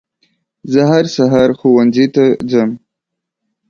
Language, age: Pashto, 19-29